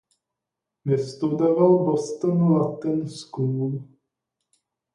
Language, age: Czech, 30-39